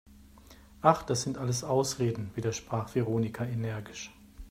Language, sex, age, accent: German, male, 50-59, Deutschland Deutsch